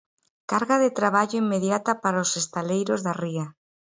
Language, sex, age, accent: Galician, female, 40-49, Central (gheada)